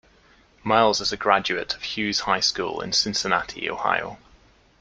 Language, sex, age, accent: English, male, 30-39, Scottish English